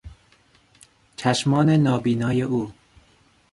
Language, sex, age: Persian, male, 19-29